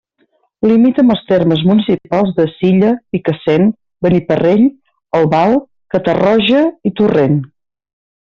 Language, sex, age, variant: Catalan, female, 50-59, Septentrional